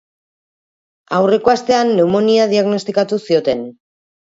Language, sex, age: Basque, female, 40-49